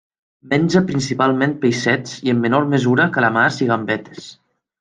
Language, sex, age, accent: Catalan, male, 19-29, valencià